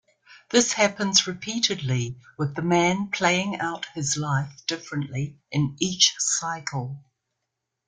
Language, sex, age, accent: English, female, 60-69, New Zealand English